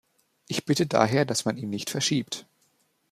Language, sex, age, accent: German, male, 19-29, Deutschland Deutsch